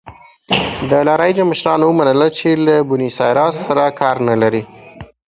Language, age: Pashto, 19-29